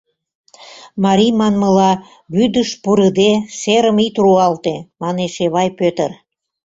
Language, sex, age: Mari, female, 70-79